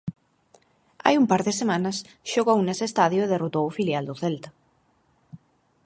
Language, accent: Galician, Normativo (estándar)